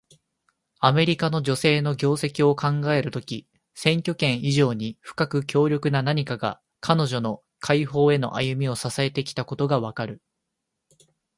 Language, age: Japanese, 19-29